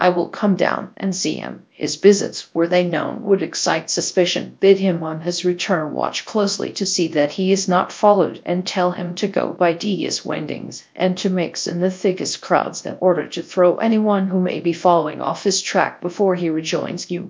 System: TTS, GradTTS